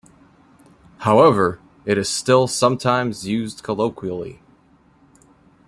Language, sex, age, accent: English, male, 19-29, United States English